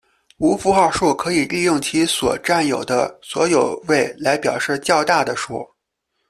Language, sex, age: Chinese, male, 30-39